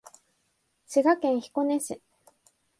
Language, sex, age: Japanese, female, 19-29